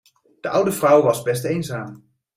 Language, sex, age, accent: Dutch, male, 30-39, Nederlands Nederlands